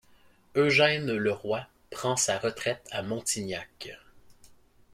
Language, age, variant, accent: French, 19-29, Français d'Amérique du Nord, Français du Canada